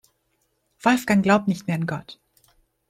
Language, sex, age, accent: German, female, under 19, Deutschland Deutsch